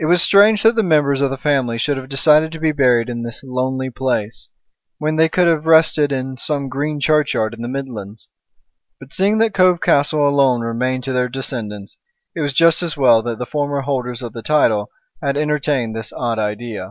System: none